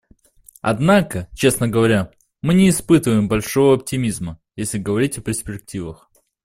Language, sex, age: Russian, male, under 19